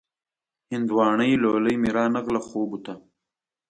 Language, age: Pashto, 19-29